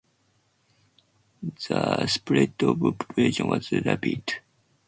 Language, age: English, under 19